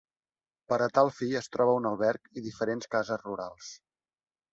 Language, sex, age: Catalan, male, 19-29